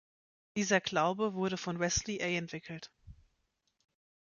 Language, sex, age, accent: German, female, 19-29, Deutschland Deutsch